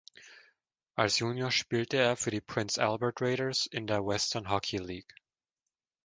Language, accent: German, Österreichisches Deutsch